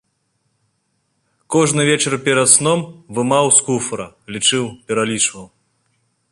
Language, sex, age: Belarusian, male, 30-39